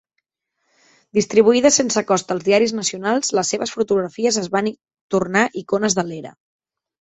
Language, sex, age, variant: Catalan, female, 30-39, Central